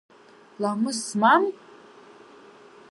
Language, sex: Abkhazian, female